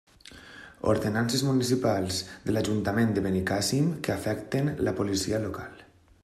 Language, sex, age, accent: Catalan, male, 19-29, valencià